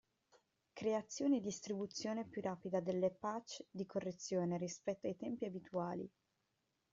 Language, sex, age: Italian, female, 19-29